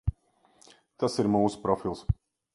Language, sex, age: Latvian, male, 40-49